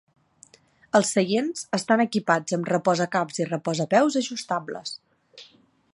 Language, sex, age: Catalan, female, 19-29